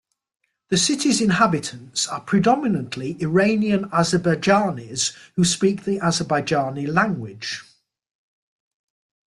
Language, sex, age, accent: English, male, 60-69, England English